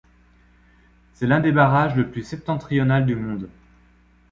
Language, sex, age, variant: French, male, 40-49, Français de métropole